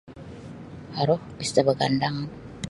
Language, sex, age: Sabah Bisaya, female, 50-59